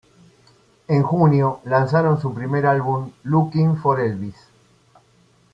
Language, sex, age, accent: Spanish, male, 60-69, Rioplatense: Argentina, Uruguay, este de Bolivia, Paraguay